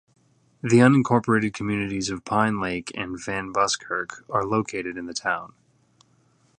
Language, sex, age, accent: English, male, 30-39, United States English